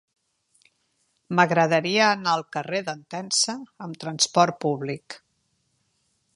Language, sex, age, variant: Catalan, female, 70-79, Central